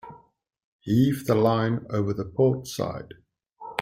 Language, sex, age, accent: English, male, 40-49, Southern African (South Africa, Zimbabwe, Namibia)